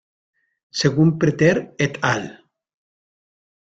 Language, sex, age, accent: Spanish, male, 50-59, México